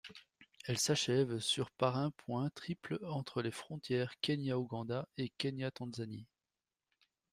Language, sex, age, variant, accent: French, male, 30-39, Français d'Europe, Français de Belgique